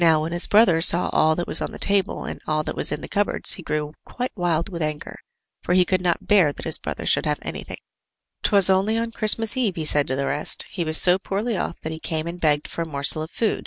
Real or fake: real